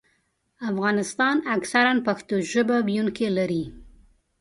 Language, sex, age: Pashto, female, 40-49